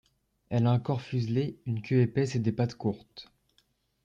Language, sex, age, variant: French, male, under 19, Français de métropole